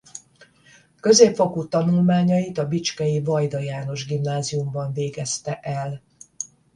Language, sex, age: Hungarian, female, 60-69